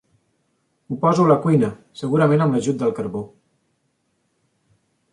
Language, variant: Catalan, Central